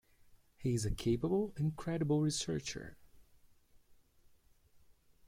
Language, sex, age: English, male, 30-39